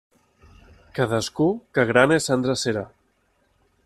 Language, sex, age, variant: Catalan, male, 30-39, Nord-Occidental